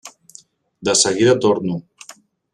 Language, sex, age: Catalan, male, 40-49